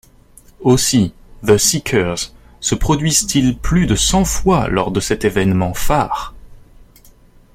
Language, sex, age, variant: French, male, 19-29, Français de métropole